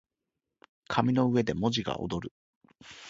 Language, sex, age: Japanese, male, 40-49